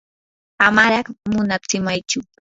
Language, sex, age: Yanahuanca Pasco Quechua, female, 19-29